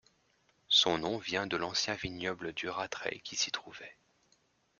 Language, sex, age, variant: French, male, 30-39, Français de métropole